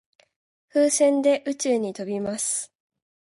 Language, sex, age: Japanese, female, under 19